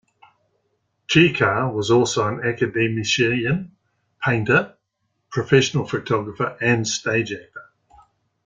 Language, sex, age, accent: English, male, 60-69, New Zealand English